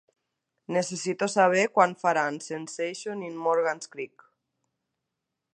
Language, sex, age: Catalan, female, 30-39